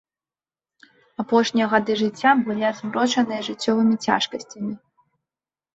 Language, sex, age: Belarusian, female, 19-29